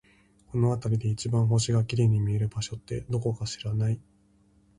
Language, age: Japanese, 19-29